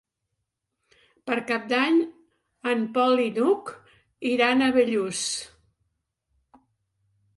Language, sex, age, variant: Catalan, female, 60-69, Central